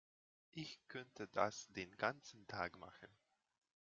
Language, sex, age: German, male, 30-39